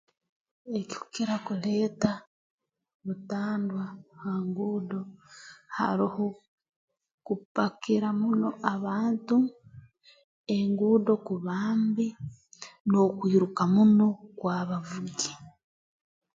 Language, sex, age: Tooro, female, 19-29